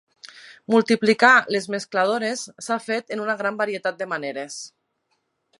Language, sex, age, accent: Catalan, female, 30-39, valencià